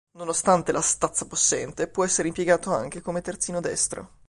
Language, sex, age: Italian, male, 19-29